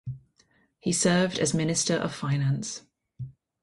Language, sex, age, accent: English, female, 30-39, England English